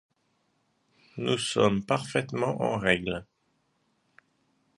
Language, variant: French, Français de métropole